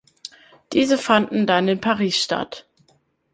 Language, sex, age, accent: German, male, under 19, Deutschland Deutsch